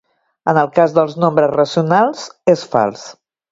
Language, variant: Catalan, Septentrional